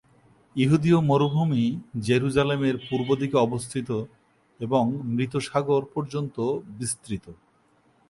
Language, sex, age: Bengali, male, 30-39